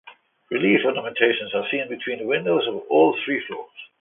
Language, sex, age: English, male, 50-59